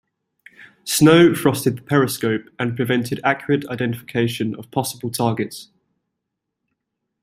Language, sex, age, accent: English, male, 19-29, England English